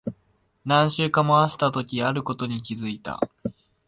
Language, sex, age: Japanese, female, 19-29